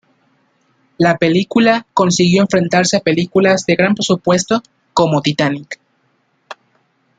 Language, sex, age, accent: Spanish, male, 19-29, México